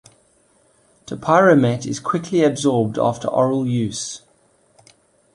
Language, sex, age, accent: English, male, 40-49, Southern African (South Africa, Zimbabwe, Namibia)